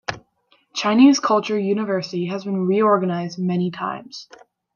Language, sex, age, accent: English, female, 19-29, United States English